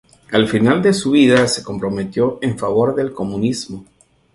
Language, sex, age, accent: Spanish, male, 40-49, Caribe: Cuba, Venezuela, Puerto Rico, República Dominicana, Panamá, Colombia caribeña, México caribeño, Costa del golfo de México